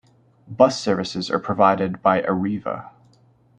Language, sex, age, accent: English, male, 19-29, United States English